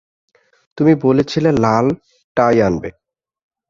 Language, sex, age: Bengali, male, 19-29